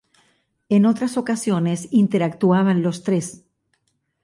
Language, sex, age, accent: Spanish, female, 60-69, Caribe: Cuba, Venezuela, Puerto Rico, República Dominicana, Panamá, Colombia caribeña, México caribeño, Costa del golfo de México